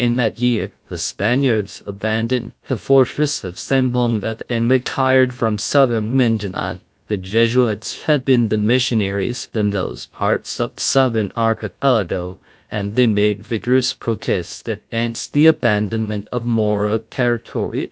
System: TTS, GlowTTS